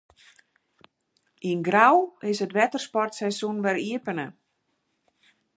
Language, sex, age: Western Frisian, female, 50-59